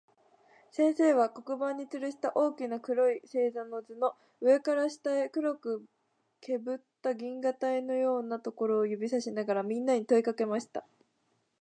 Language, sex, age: Japanese, female, 19-29